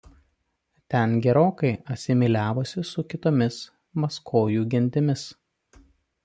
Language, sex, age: Lithuanian, male, 30-39